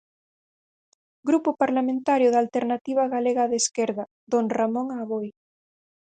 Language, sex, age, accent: Galician, female, 19-29, Central (gheada)